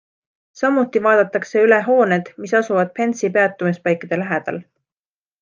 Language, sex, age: Estonian, female, 19-29